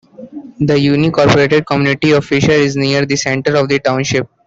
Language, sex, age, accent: English, male, 19-29, United States English